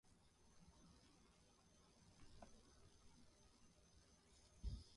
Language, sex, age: Japanese, male, 19-29